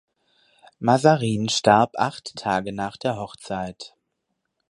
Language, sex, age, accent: German, male, 30-39, Deutschland Deutsch